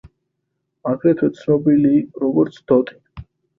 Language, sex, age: Georgian, male, 19-29